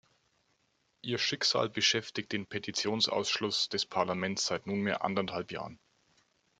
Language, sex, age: German, male, 30-39